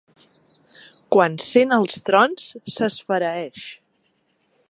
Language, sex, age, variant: Catalan, female, 30-39, Central